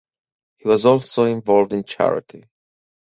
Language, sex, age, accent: English, male, 40-49, United States English